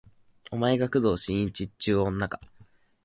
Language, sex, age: Japanese, male, under 19